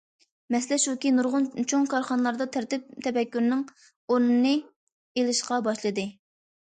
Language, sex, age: Uyghur, female, under 19